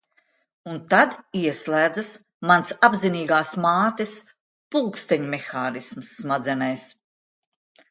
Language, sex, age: Latvian, female, 60-69